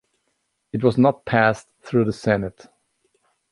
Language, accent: English, United States English